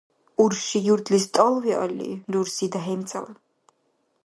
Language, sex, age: Dargwa, female, 19-29